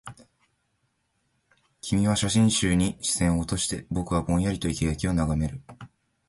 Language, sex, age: Japanese, male, 19-29